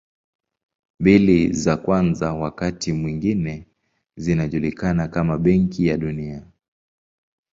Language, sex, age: Swahili, male, 19-29